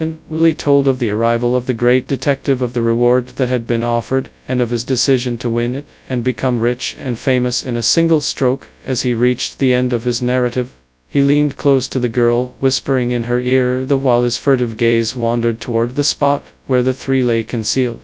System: TTS, FastPitch